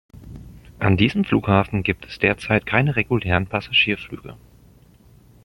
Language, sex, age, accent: German, male, 30-39, Deutschland Deutsch